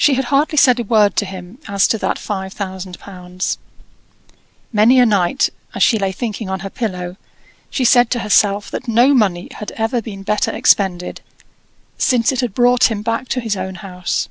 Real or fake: real